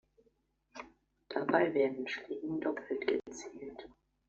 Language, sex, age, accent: German, male, under 19, Deutschland Deutsch